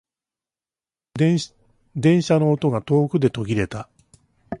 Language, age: Japanese, 50-59